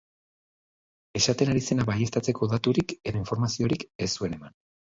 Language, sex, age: Basque, male, 40-49